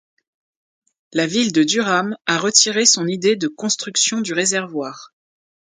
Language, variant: French, Français de métropole